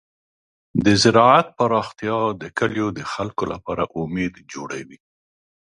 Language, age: Pashto, 60-69